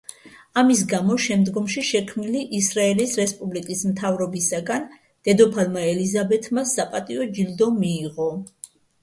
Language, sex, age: Georgian, female, 50-59